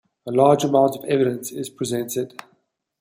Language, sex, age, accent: English, female, 40-49, Southern African (South Africa, Zimbabwe, Namibia)